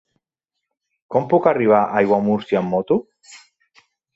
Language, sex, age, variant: Catalan, male, 40-49, Central